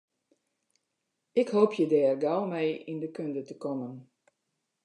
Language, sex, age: Western Frisian, female, 60-69